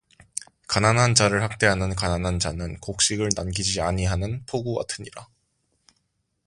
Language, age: Korean, 19-29